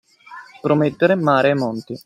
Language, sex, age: Italian, male, 30-39